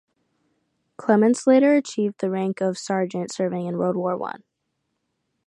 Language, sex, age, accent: English, female, under 19, United States English